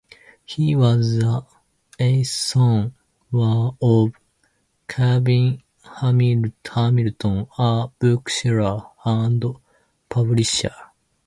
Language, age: English, 19-29